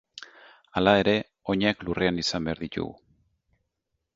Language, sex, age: Basque, male, 40-49